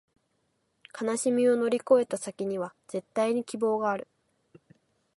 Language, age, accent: Japanese, 19-29, 標準語